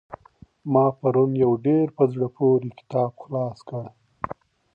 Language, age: Pashto, 30-39